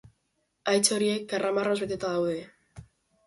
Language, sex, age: Basque, female, under 19